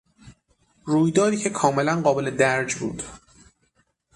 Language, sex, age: Persian, male, 30-39